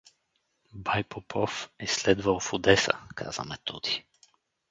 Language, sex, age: Bulgarian, male, 30-39